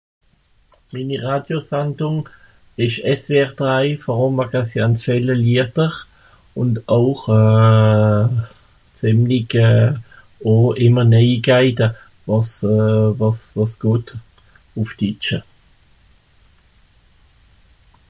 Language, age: Swiss German, 50-59